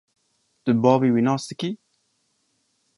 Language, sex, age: Kurdish, male, 30-39